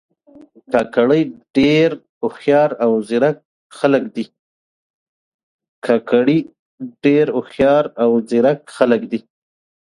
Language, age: Pashto, 40-49